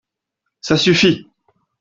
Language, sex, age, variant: French, male, 40-49, Français de métropole